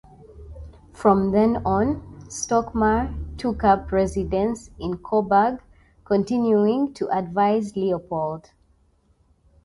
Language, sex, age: English, female, 19-29